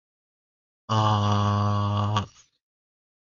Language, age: English, 19-29